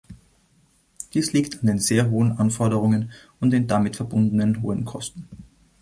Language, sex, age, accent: German, male, 30-39, Österreichisches Deutsch